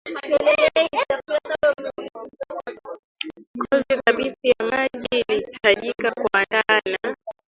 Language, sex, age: Swahili, female, 19-29